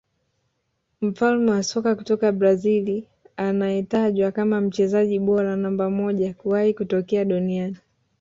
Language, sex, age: Swahili, male, 19-29